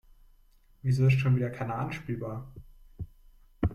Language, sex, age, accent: German, male, 19-29, Deutschland Deutsch